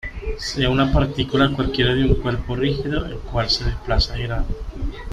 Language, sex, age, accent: Spanish, male, 40-49, Caribe: Cuba, Venezuela, Puerto Rico, República Dominicana, Panamá, Colombia caribeña, México caribeño, Costa del golfo de México